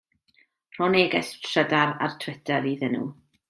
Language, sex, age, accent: Welsh, female, 30-39, Y Deyrnas Unedig Cymraeg